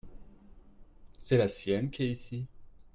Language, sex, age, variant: French, male, 30-39, Français de métropole